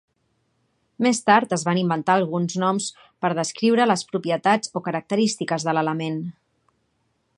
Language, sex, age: Catalan, female, 40-49